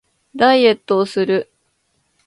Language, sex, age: Japanese, female, 19-29